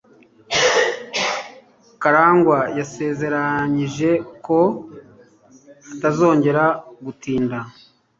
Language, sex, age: Kinyarwanda, male, 50-59